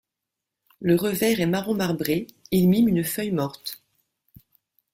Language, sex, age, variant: French, female, 50-59, Français de métropole